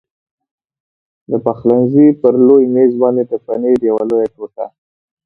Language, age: Pashto, 19-29